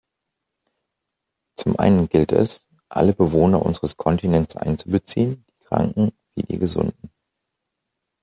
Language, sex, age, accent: German, male, 40-49, Deutschland Deutsch